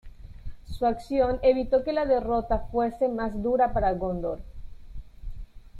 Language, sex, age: Spanish, female, 19-29